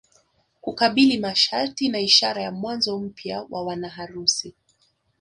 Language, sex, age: Swahili, female, 19-29